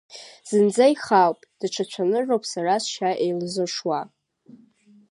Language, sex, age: Abkhazian, female, 30-39